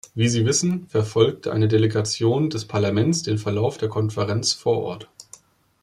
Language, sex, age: German, male, 30-39